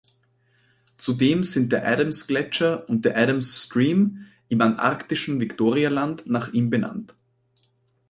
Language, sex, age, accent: German, male, 19-29, Österreichisches Deutsch